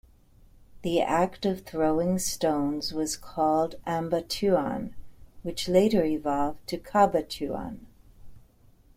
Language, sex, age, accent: English, female, 60-69, United States English